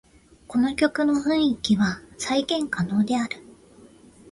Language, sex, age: Japanese, female, 30-39